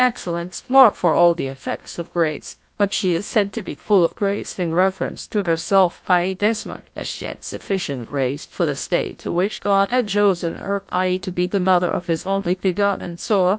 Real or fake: fake